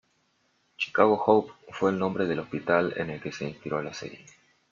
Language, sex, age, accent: Spanish, male, 19-29, Rioplatense: Argentina, Uruguay, este de Bolivia, Paraguay